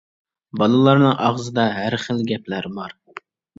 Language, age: Uyghur, 19-29